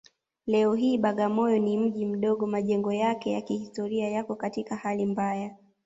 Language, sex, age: Swahili, female, 19-29